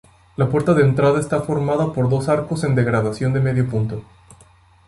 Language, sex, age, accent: Spanish, male, 19-29, México